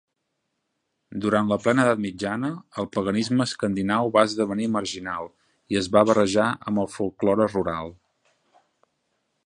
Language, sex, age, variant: Catalan, male, 30-39, Central